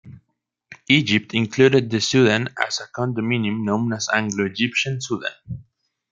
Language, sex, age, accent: English, male, 19-29, United States English